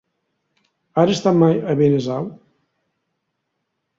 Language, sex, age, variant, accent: Catalan, male, 50-59, Balear, balear